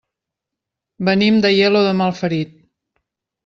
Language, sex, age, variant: Catalan, female, 50-59, Central